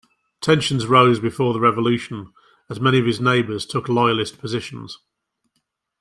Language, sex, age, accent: English, male, 50-59, England English